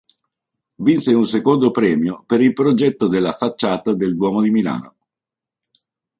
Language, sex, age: Italian, male, 60-69